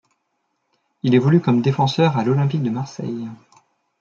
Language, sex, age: French, male, 30-39